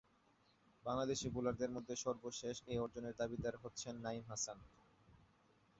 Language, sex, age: Bengali, male, 19-29